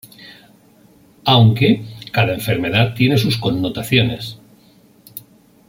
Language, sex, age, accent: Spanish, male, 50-59, España: Norte peninsular (Asturias, Castilla y León, Cantabria, País Vasco, Navarra, Aragón, La Rioja, Guadalajara, Cuenca)